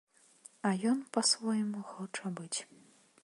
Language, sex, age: Belarusian, female, 19-29